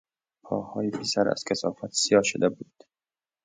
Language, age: Persian, 30-39